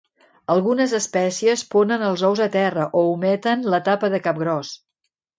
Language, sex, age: Catalan, female, 60-69